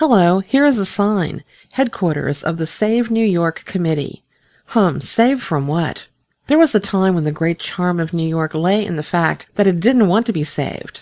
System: none